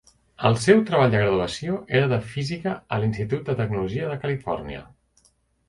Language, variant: Catalan, Central